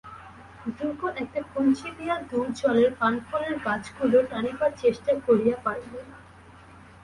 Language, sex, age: Bengali, female, 19-29